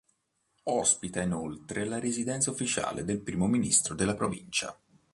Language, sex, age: Italian, male, 30-39